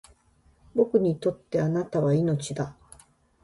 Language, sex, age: Japanese, female, 50-59